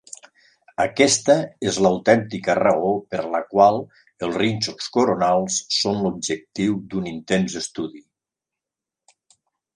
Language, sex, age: Catalan, male, 60-69